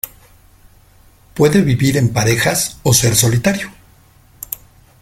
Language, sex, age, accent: Spanish, male, 50-59, México